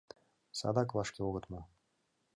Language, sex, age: Mari, male, 19-29